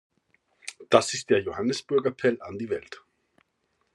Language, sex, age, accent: German, male, 30-39, Österreichisches Deutsch